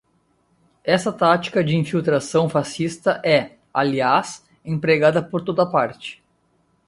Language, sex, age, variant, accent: Portuguese, male, 30-39, Portuguese (Brasil), Gaucho